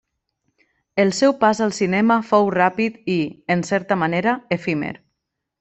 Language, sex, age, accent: Catalan, female, 30-39, valencià